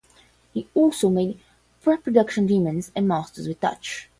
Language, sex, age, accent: English, female, 19-29, United States English; England English